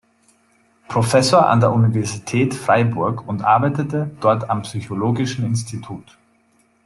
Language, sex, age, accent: German, male, 30-39, Österreichisches Deutsch